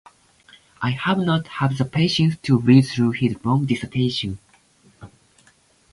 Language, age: English, 19-29